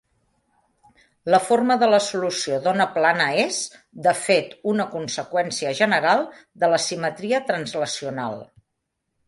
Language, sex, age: Catalan, female, 60-69